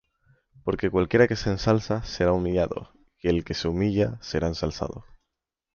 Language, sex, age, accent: Spanish, male, 19-29, España: Centro-Sur peninsular (Madrid, Toledo, Castilla-La Mancha); España: Islas Canarias